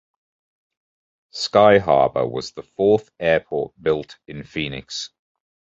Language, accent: English, England English